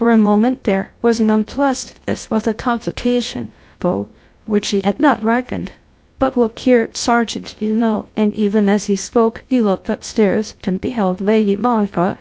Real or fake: fake